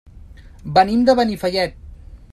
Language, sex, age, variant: Catalan, male, 40-49, Central